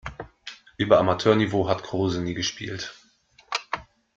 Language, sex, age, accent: German, male, 19-29, Deutschland Deutsch